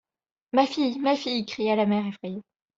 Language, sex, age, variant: French, female, 19-29, Français de métropole